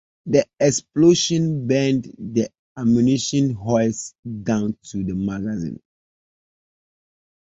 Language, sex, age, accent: English, male, 30-39, United States English